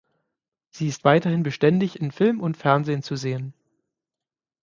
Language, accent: German, Deutschland Deutsch